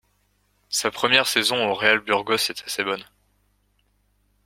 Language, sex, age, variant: French, male, 19-29, Français de métropole